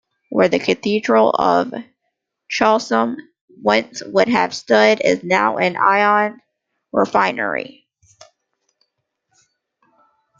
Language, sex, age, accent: English, female, 19-29, United States English